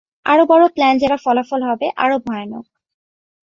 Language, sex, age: Bengali, female, 19-29